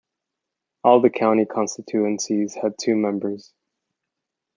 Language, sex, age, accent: English, male, 19-29, United States English